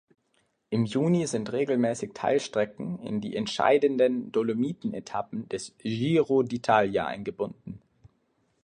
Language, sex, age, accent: German, male, 19-29, Deutschland Deutsch